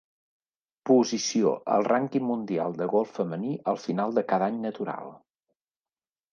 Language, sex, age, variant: Catalan, male, 50-59, Central